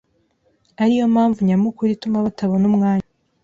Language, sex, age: Kinyarwanda, female, 19-29